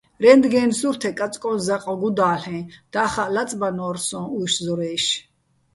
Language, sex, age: Bats, female, 30-39